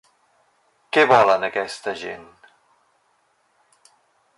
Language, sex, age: Catalan, male, 50-59